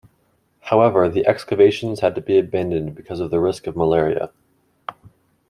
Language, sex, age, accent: English, male, under 19, United States English